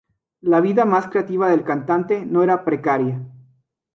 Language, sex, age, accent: Spanish, male, 19-29, México